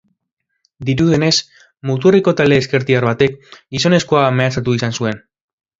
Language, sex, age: Basque, male, under 19